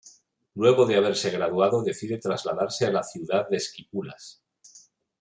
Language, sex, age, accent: Spanish, male, 40-49, España: Norte peninsular (Asturias, Castilla y León, Cantabria, País Vasco, Navarra, Aragón, La Rioja, Guadalajara, Cuenca)